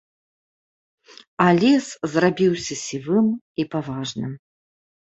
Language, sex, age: Belarusian, female, 40-49